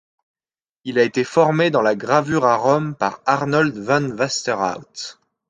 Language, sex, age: French, male, 19-29